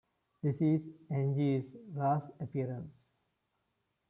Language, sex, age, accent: English, male, 19-29, India and South Asia (India, Pakistan, Sri Lanka)